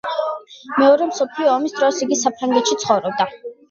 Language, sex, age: Georgian, female, under 19